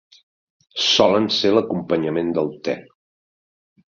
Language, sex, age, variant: Catalan, male, 50-59, Central